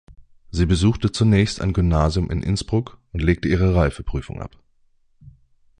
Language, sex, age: German, male, 30-39